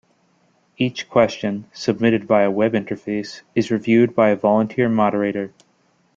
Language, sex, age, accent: English, male, 19-29, United States English